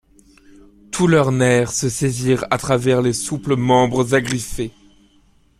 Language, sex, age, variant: French, male, 19-29, Français de métropole